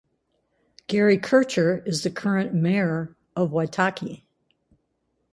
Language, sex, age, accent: English, female, 60-69, United States English